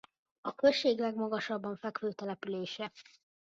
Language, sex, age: Hungarian, female, 40-49